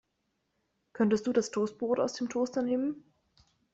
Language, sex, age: German, female, 19-29